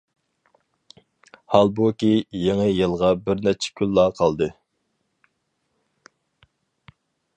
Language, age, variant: Uyghur, 30-39, ئۇيغۇر تىلى